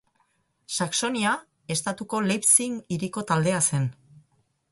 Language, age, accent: Basque, 50-59, Erdialdekoa edo Nafarra (Gipuzkoa, Nafarroa)